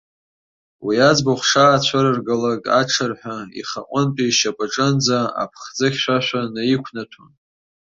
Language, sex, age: Abkhazian, male, under 19